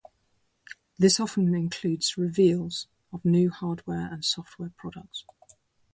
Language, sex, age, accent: English, female, 50-59, England English